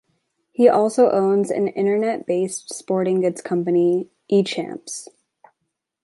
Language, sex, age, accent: English, female, 19-29, United States English